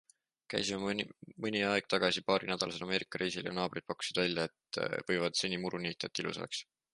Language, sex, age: Estonian, male, 19-29